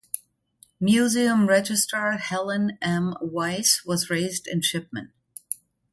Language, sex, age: English, female, 50-59